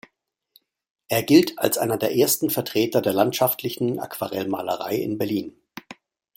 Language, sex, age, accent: German, male, 50-59, Deutschland Deutsch